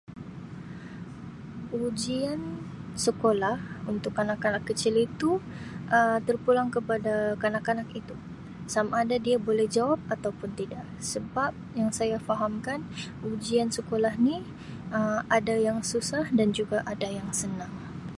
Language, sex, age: Sabah Malay, female, 19-29